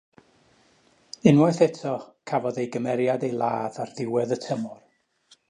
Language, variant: Welsh, North-Western Welsh